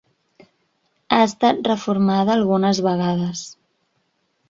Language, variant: Catalan, Central